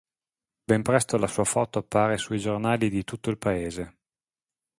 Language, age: Italian, 40-49